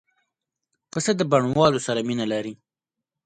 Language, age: Pashto, 19-29